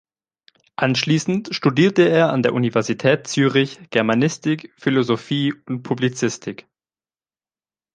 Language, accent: German, Deutschland Deutsch